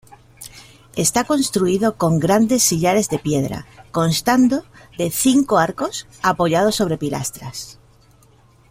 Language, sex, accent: Spanish, female, España: Sur peninsular (Andalucia, Extremadura, Murcia)